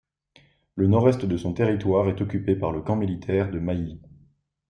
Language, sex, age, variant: French, male, 19-29, Français de métropole